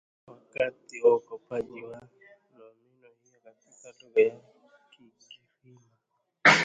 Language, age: Swahili, 30-39